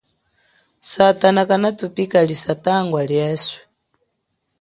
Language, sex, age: Chokwe, female, 19-29